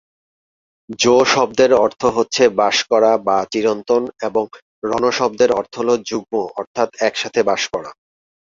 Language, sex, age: Bengali, male, 30-39